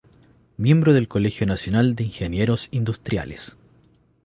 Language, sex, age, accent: Spanish, male, 19-29, Chileno: Chile, Cuyo